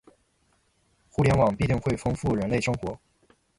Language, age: Chinese, 30-39